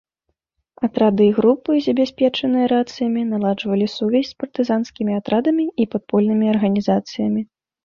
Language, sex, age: Belarusian, female, 19-29